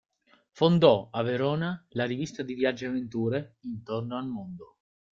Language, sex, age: Italian, male, under 19